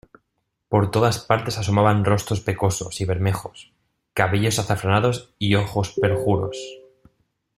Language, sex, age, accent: Spanish, male, 19-29, España: Centro-Sur peninsular (Madrid, Toledo, Castilla-La Mancha)